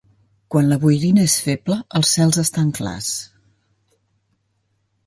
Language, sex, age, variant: Catalan, female, 50-59, Central